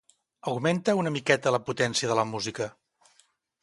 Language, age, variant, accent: Catalan, 50-59, Central, central